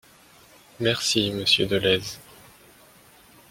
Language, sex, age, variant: French, male, 19-29, Français de métropole